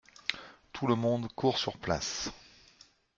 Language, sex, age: French, male, 50-59